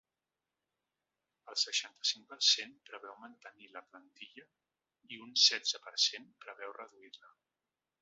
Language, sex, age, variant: Catalan, male, 40-49, Central